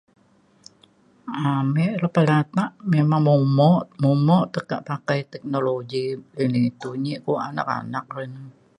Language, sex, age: Mainstream Kenyah, female, 70-79